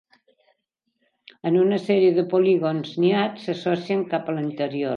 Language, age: Catalan, 70-79